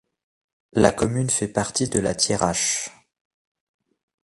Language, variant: French, Français de métropole